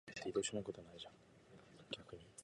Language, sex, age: English, male, under 19